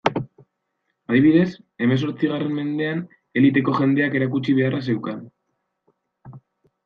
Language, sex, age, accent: Basque, male, 19-29, Erdialdekoa edo Nafarra (Gipuzkoa, Nafarroa)